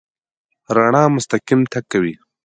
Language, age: Pashto, 19-29